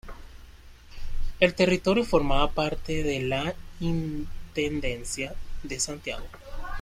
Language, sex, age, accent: Spanish, male, 19-29, Caribe: Cuba, Venezuela, Puerto Rico, República Dominicana, Panamá, Colombia caribeña, México caribeño, Costa del golfo de México